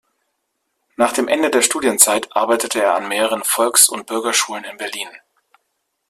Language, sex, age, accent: German, male, 30-39, Deutschland Deutsch